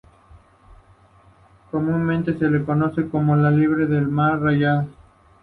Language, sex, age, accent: Spanish, male, 19-29, México